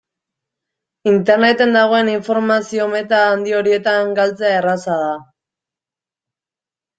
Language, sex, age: Basque, female, 19-29